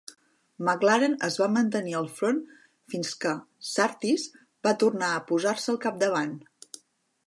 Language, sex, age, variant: Catalan, female, 40-49, Central